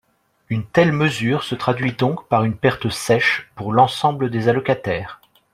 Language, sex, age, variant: French, male, 30-39, Français de métropole